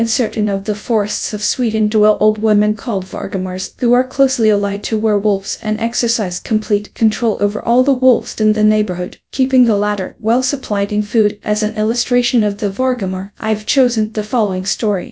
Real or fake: fake